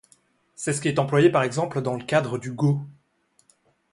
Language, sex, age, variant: French, male, 19-29, Français de métropole